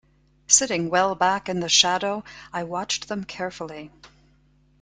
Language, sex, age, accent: English, female, 50-59, United States English